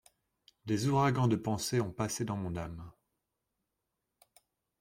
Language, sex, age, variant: French, male, 40-49, Français de métropole